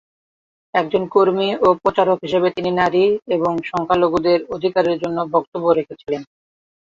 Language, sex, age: Bengali, male, 19-29